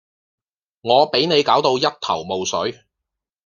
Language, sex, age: Cantonese, male, 40-49